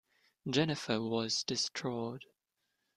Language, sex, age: English, male, 19-29